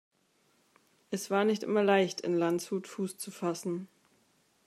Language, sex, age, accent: German, female, 19-29, Deutschland Deutsch